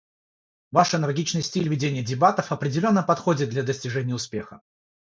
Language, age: Russian, 30-39